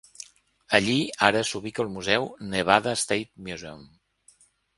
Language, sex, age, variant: Catalan, male, 50-59, Central